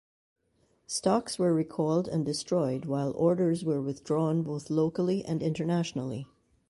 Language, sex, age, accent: English, female, 50-59, West Indies and Bermuda (Bahamas, Bermuda, Jamaica, Trinidad)